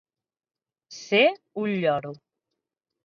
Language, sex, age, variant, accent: Catalan, female, 30-39, Central, central